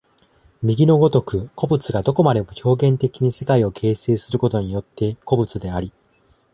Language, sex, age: Japanese, male, 19-29